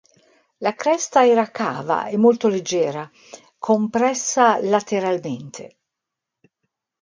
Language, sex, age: Italian, female, 60-69